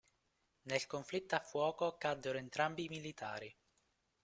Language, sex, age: Italian, male, 19-29